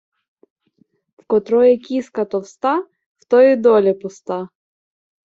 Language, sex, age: Ukrainian, female, 19-29